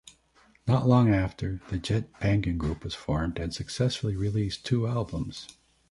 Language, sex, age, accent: English, male, 60-69, United States English